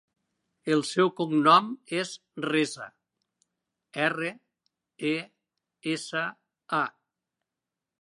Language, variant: Catalan, Nord-Occidental